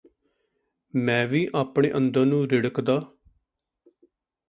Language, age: Punjabi, 40-49